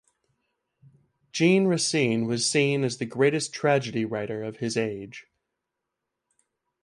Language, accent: English, United States English